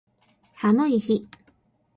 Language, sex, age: Japanese, female, 19-29